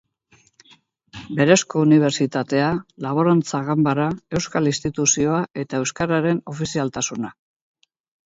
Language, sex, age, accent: Basque, female, 70-79, Mendebalekoa (Araba, Bizkaia, Gipuzkoako mendebaleko herri batzuk)